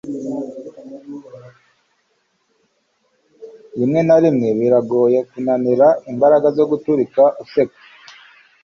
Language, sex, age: Kinyarwanda, male, 19-29